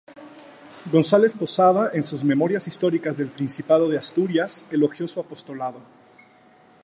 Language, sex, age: Spanish, male, 50-59